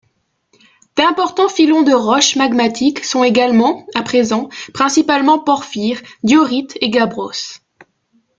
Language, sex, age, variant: French, female, 19-29, Français de métropole